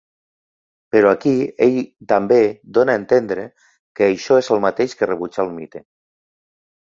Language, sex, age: Catalan, male, 50-59